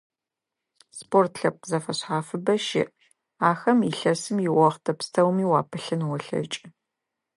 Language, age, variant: Adyghe, 40-49, Адыгабзэ (Кирил, пстэумэ зэдыряе)